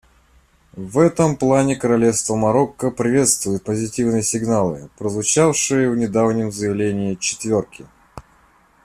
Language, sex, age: Russian, male, 40-49